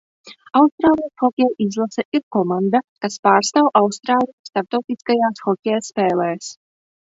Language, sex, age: Latvian, female, 19-29